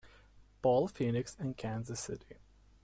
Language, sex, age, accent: English, male, under 19, United States English